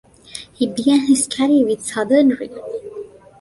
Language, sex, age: English, female, 19-29